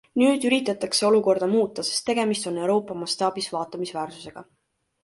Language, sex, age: Estonian, female, 19-29